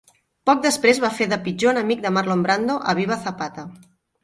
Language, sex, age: Catalan, female, 40-49